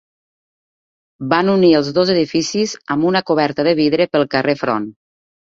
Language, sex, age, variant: Catalan, female, 30-39, Nord-Occidental